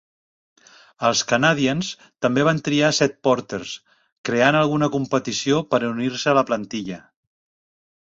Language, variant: Catalan, Central